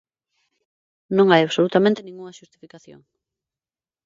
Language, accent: Galician, Neofalante